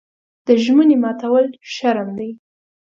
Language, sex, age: Pashto, female, under 19